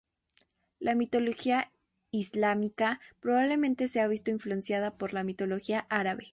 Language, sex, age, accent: Spanish, female, under 19, México